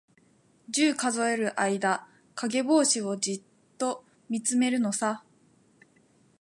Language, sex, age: Japanese, female, 19-29